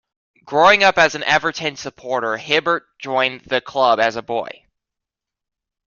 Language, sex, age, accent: English, male, 19-29, United States English